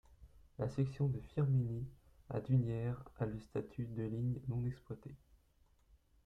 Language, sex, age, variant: French, male, 30-39, Français de métropole